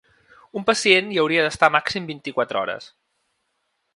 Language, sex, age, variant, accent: Catalan, male, 30-39, Central, central